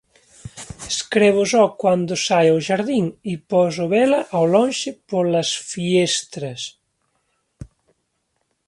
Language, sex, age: Galician, male, 40-49